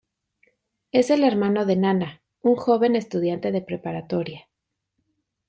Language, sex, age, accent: Spanish, female, 30-39, México